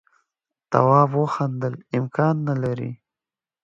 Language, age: Pashto, 19-29